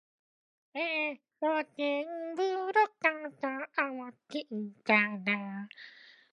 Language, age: English, 19-29